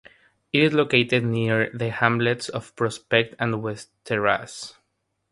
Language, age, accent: English, 19-29, United States English; India and South Asia (India, Pakistan, Sri Lanka)